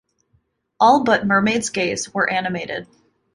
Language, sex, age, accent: English, female, 19-29, United States English